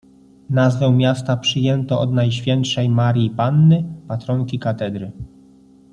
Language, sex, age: Polish, male, 30-39